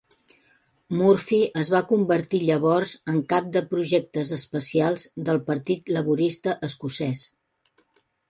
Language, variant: Catalan, Central